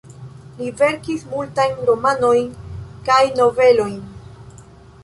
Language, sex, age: Esperanto, female, 19-29